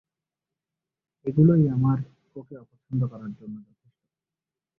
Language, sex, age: Bengali, male, 19-29